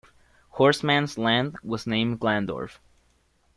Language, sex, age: English, male, under 19